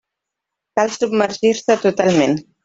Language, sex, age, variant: Catalan, female, 19-29, Central